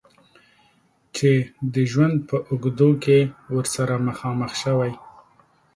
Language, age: Pashto, 40-49